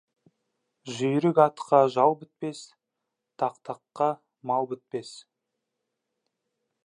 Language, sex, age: Kazakh, male, 19-29